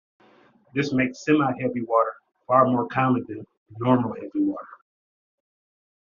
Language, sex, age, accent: English, male, 40-49, United States English